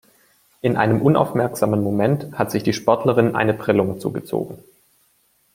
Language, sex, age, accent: German, male, 19-29, Deutschland Deutsch